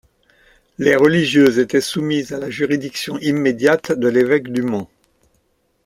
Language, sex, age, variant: French, male, 70-79, Français de métropole